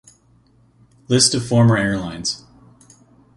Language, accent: English, Canadian English